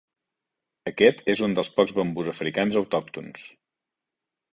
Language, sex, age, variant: Catalan, male, 40-49, Central